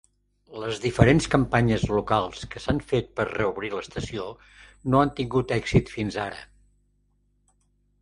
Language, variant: Catalan, Central